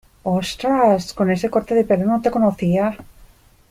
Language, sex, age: Spanish, female, 50-59